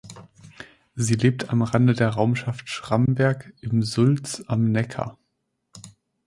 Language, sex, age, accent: German, male, 19-29, Deutschland Deutsch